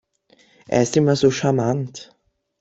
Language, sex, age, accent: German, male, under 19, Österreichisches Deutsch